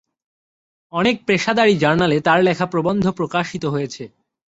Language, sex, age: Bengali, male, under 19